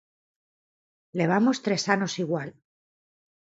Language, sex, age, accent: Galician, female, 50-59, Normativo (estándar)